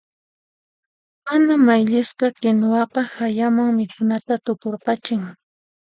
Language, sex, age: Puno Quechua, female, 19-29